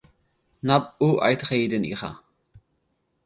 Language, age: Tigrinya, 19-29